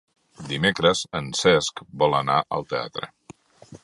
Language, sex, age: Catalan, male, 50-59